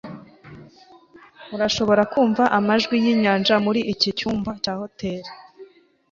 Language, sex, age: Kinyarwanda, female, 19-29